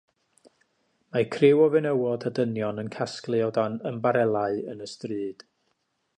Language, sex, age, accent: Welsh, male, 50-59, Y Deyrnas Unedig Cymraeg